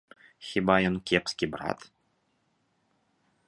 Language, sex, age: Belarusian, male, 30-39